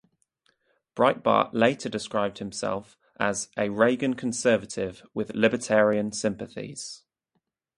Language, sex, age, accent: English, male, 19-29, England English